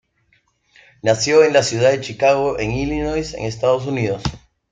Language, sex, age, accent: Spanish, male, 30-39, Andino-Pacífico: Colombia, Perú, Ecuador, oeste de Bolivia y Venezuela andina